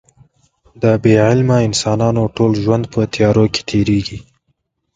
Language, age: Pashto, 19-29